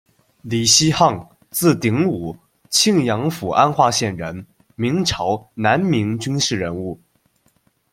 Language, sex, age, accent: Chinese, male, under 19, 出生地：江西省